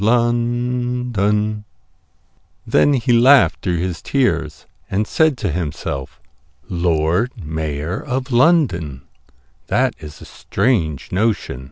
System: none